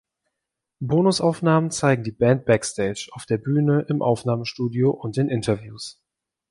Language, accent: German, Deutschland Deutsch